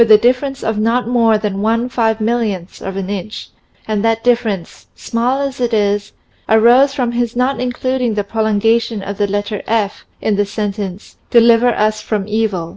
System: none